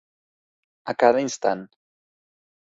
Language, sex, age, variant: Catalan, male, 30-39, Central